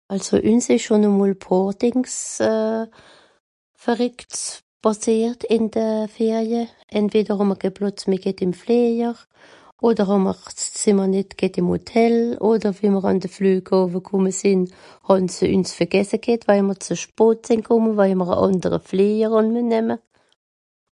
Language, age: Swiss German, 50-59